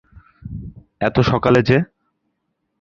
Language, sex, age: Bengali, male, 19-29